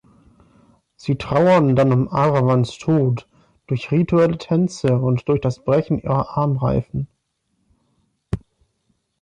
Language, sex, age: German, male, 19-29